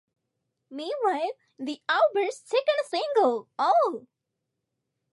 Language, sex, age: English, female, 19-29